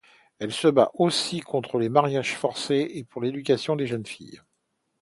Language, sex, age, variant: French, male, 40-49, Français de métropole